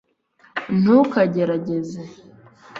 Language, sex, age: Kinyarwanda, female, 19-29